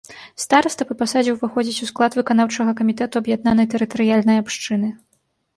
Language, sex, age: Belarusian, female, 30-39